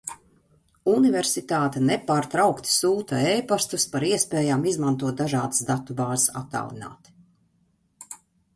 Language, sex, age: Latvian, female, 40-49